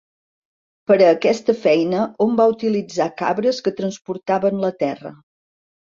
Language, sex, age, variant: Catalan, female, 50-59, Central